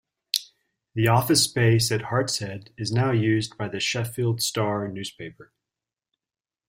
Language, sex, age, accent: English, male, 30-39, United States English